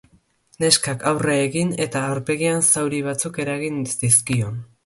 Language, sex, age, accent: Basque, male, under 19, Erdialdekoa edo Nafarra (Gipuzkoa, Nafarroa)